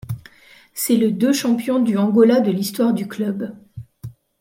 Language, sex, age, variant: French, female, 40-49, Français de métropole